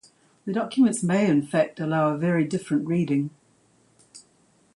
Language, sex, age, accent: English, female, 70-79, New Zealand English